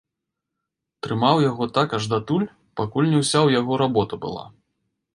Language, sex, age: Belarusian, male, 30-39